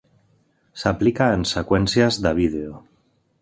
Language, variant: Catalan, Central